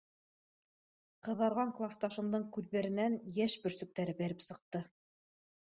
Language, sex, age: Bashkir, female, 30-39